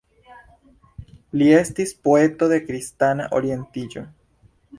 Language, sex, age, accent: Esperanto, male, 19-29, Internacia